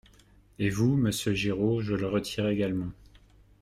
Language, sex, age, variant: French, male, 30-39, Français de métropole